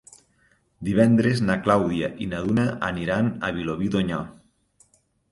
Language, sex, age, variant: Catalan, male, 40-49, Nord-Occidental